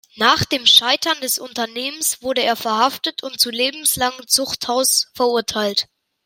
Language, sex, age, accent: German, male, under 19, Deutschland Deutsch